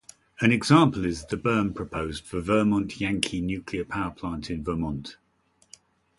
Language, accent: English, England English